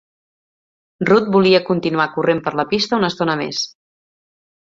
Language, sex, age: Catalan, female, 30-39